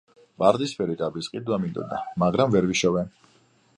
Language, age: Georgian, 40-49